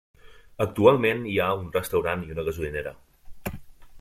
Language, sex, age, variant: Catalan, male, 30-39, Central